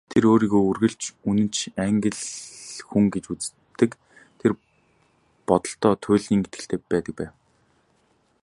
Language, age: Mongolian, 19-29